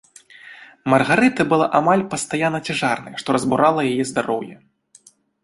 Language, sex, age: Belarusian, male, 19-29